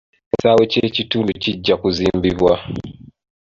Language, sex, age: Ganda, male, 19-29